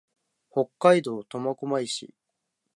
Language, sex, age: Japanese, male, 19-29